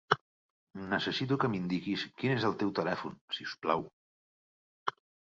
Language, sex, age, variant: Catalan, male, 50-59, Central